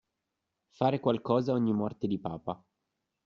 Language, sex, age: Italian, male, 19-29